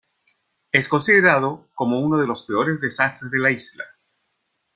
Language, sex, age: Spanish, male, 50-59